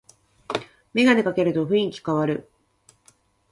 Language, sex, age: Japanese, female, 40-49